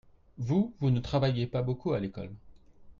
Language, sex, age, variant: French, male, 30-39, Français de métropole